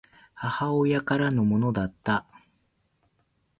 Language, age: Japanese, 50-59